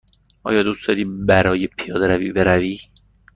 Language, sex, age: Persian, male, 19-29